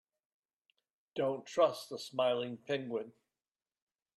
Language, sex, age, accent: English, male, 60-69, United States English